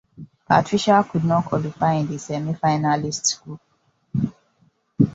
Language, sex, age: English, female, 19-29